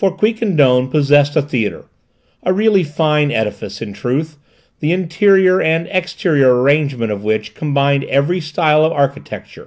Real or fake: real